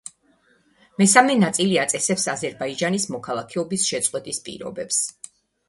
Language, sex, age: Georgian, female, 50-59